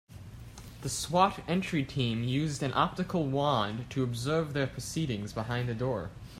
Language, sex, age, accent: English, male, 19-29, United States English